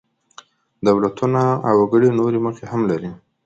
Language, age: Pashto, 19-29